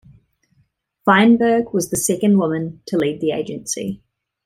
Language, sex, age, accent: English, female, 19-29, New Zealand English